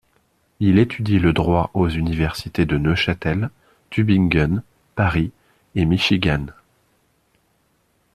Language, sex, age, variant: French, male, 30-39, Français de métropole